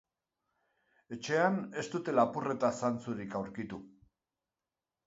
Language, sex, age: Basque, male, 60-69